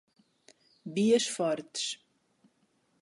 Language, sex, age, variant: Portuguese, female, 40-49, Portuguese (Portugal)